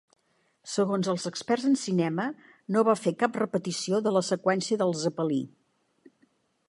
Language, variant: Catalan, Central